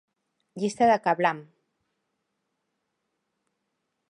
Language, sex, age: Catalan, female, 40-49